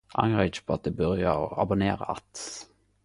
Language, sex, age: Norwegian Nynorsk, male, 19-29